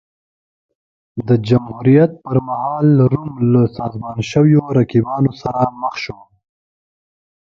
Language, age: Pashto, 19-29